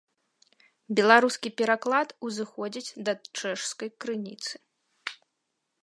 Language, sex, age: Belarusian, female, 30-39